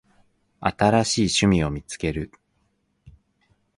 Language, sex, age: Japanese, female, 19-29